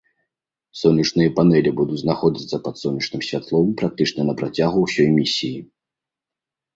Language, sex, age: Belarusian, male, 19-29